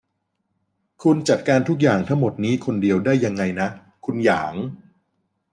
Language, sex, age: Thai, male, 30-39